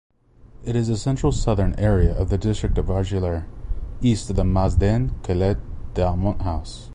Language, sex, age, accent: English, male, 30-39, United States English